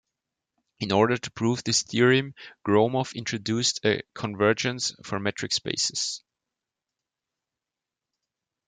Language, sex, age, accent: English, male, 19-29, United States English